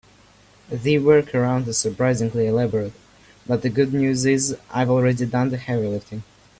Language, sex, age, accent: English, male, under 19, Canadian English